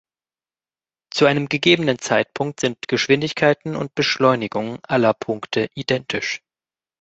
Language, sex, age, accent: German, male, 30-39, Deutschland Deutsch